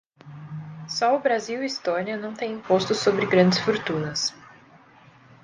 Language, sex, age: Portuguese, female, 19-29